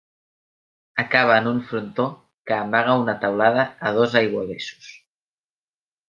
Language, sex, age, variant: Catalan, male, under 19, Central